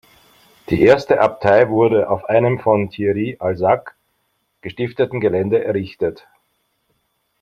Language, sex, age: German, male, 50-59